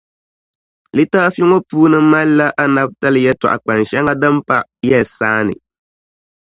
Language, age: Dagbani, 19-29